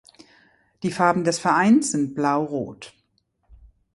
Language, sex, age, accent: German, female, 50-59, Deutschland Deutsch